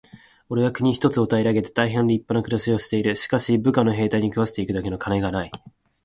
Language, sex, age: Japanese, male, 19-29